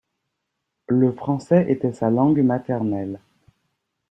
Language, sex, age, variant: French, male, 19-29, Français de métropole